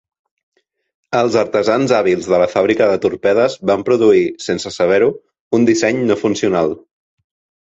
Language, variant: Catalan, Central